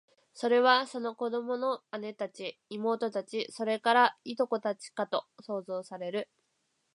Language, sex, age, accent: Japanese, female, 19-29, 標準語